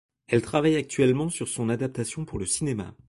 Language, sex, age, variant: French, male, 30-39, Français de métropole